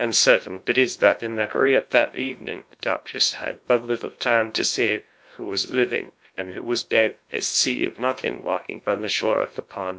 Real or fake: fake